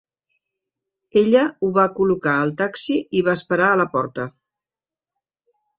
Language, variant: Catalan, Central